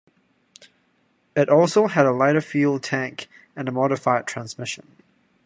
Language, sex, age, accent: English, male, 19-29, United States English